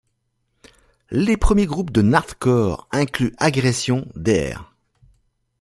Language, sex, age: French, male, 40-49